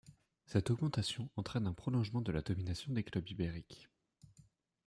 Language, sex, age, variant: French, male, 19-29, Français de métropole